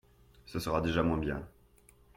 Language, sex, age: French, male, 30-39